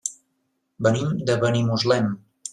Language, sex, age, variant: Catalan, male, 40-49, Central